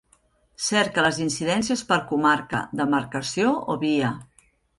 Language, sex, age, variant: Catalan, female, 50-59, Central